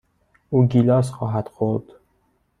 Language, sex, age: Persian, male, 19-29